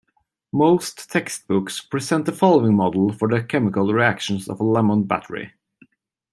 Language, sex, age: English, male, 19-29